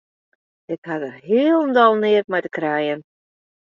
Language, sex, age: Western Frisian, female, 50-59